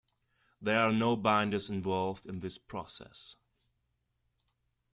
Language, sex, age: English, male, 30-39